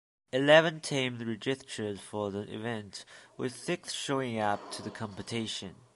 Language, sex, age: English, male, under 19